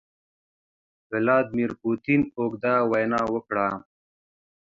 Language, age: Pashto, 30-39